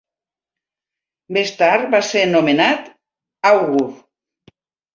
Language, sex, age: Catalan, female, 50-59